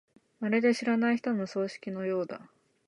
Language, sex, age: Japanese, female, 19-29